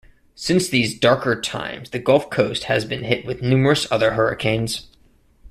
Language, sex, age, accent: English, male, 19-29, United States English